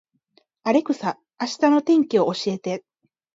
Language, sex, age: Japanese, female, 30-39